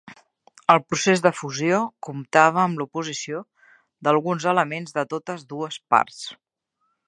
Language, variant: Catalan, Nord-Occidental